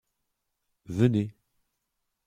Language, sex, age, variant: French, male, 19-29, Français de métropole